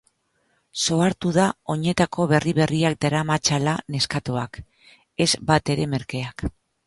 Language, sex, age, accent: Basque, female, 50-59, Mendebalekoa (Araba, Bizkaia, Gipuzkoako mendebaleko herri batzuk)